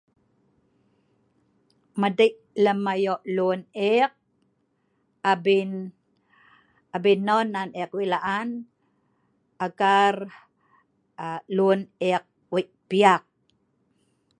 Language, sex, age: Sa'ban, female, 50-59